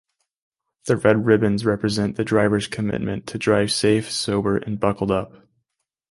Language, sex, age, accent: English, male, 19-29, United States English